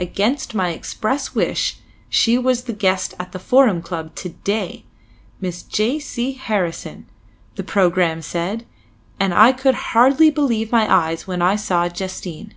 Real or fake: real